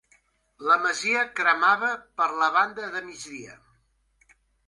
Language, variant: Catalan, Central